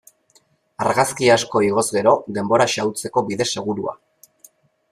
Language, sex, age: Basque, male, 19-29